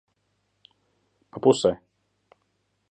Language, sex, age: Latvian, male, 30-39